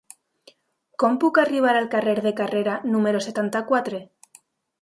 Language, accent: Catalan, valencià